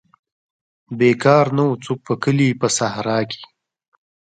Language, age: Pashto, 19-29